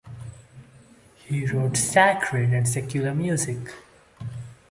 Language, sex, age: English, male, 19-29